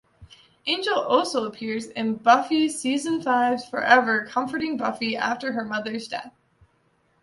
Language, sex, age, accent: English, female, 19-29, United States English